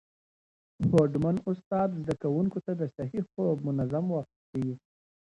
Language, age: Pashto, 19-29